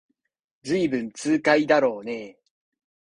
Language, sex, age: Japanese, male, 19-29